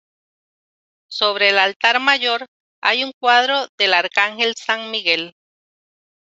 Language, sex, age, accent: Spanish, female, 50-59, América central